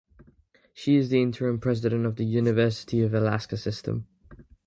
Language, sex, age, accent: English, male, 19-29, England English